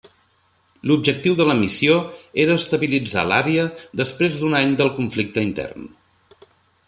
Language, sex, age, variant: Catalan, male, 40-49, Central